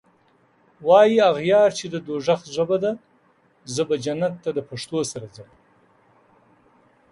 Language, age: Pashto, 50-59